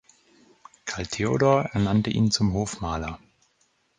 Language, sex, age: German, male, 30-39